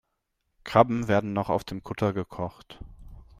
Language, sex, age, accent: German, male, 19-29, Deutschland Deutsch